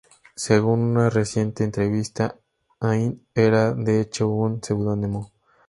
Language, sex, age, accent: Spanish, male, 19-29, México